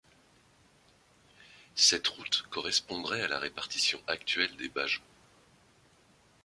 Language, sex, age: French, male, 50-59